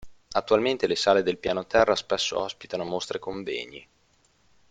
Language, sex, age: Italian, male, 30-39